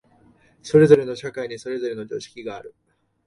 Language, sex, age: Japanese, male, 19-29